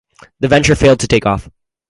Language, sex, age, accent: English, male, under 19, United States English